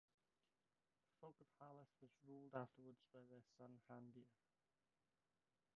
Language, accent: English, Welsh English